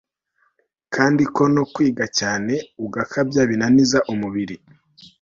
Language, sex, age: Kinyarwanda, male, 19-29